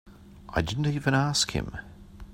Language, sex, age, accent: English, male, 50-59, Australian English